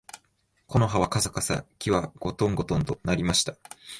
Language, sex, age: Japanese, male, 19-29